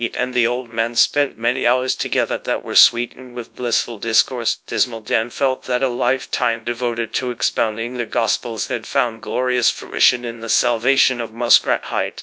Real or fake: fake